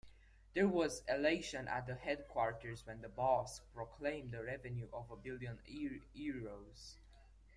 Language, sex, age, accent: English, male, under 19, England English